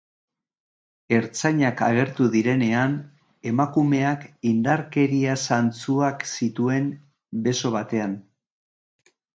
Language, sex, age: Basque, male, 60-69